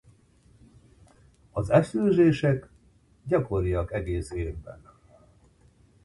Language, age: Hungarian, 60-69